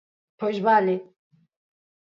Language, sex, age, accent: Galician, female, 50-59, Normativo (estándar)